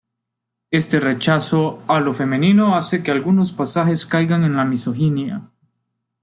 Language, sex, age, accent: Spanish, male, 19-29, América central